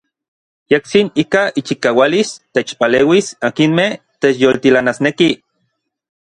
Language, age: Orizaba Nahuatl, 30-39